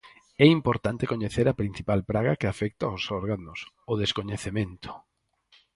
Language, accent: Galician, Normativo (estándar)